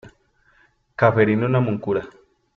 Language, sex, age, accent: Spanish, male, 19-29, Andino-Pacífico: Colombia, Perú, Ecuador, oeste de Bolivia y Venezuela andina